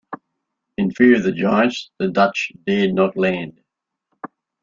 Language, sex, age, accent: English, male, 70-79, Australian English